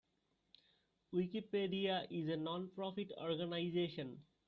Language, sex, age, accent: English, male, 19-29, India and South Asia (India, Pakistan, Sri Lanka)